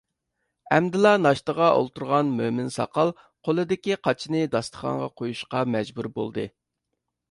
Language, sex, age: Uyghur, male, 30-39